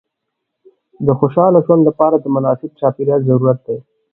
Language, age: Pashto, 40-49